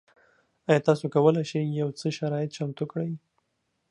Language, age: Pashto, 19-29